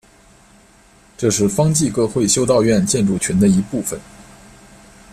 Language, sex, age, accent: Chinese, male, 19-29, 出生地：河南省